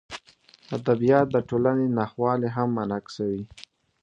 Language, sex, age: Pashto, male, under 19